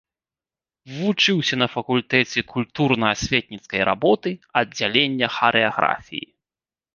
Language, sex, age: Belarusian, male, 40-49